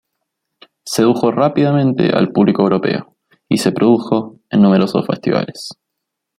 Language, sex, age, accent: Spanish, male, 19-29, Rioplatense: Argentina, Uruguay, este de Bolivia, Paraguay